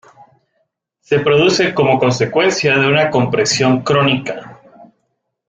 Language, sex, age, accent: Spanish, male, 19-29, América central